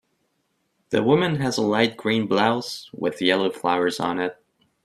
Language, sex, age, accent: English, male, 19-29, United States English